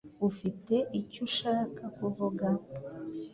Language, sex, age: Kinyarwanda, female, 40-49